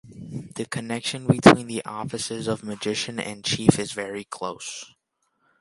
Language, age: English, under 19